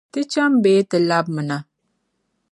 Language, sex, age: Dagbani, female, 19-29